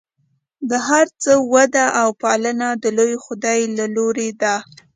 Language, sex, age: Pashto, female, 19-29